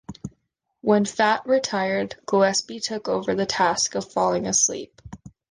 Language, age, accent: English, 19-29, United States English